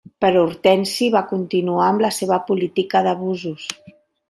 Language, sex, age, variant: Catalan, female, 50-59, Central